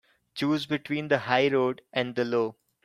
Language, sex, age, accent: English, male, 19-29, India and South Asia (India, Pakistan, Sri Lanka)